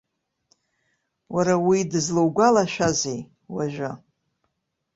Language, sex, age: Abkhazian, female, 60-69